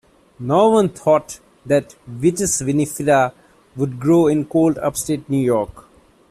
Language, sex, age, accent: English, male, 30-39, India and South Asia (India, Pakistan, Sri Lanka)